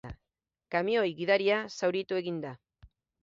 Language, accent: Basque, Mendebalekoa (Araba, Bizkaia, Gipuzkoako mendebaleko herri batzuk)